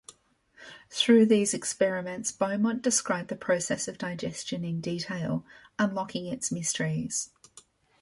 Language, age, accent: English, 50-59, Australian English